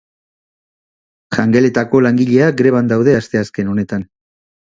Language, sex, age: Basque, male, 50-59